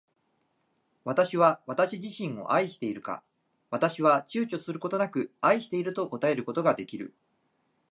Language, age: Japanese, 30-39